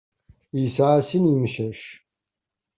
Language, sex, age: Kabyle, male, 30-39